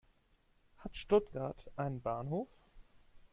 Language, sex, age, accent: German, male, 30-39, Deutschland Deutsch